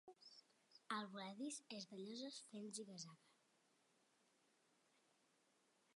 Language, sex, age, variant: Catalan, female, 40-49, Septentrional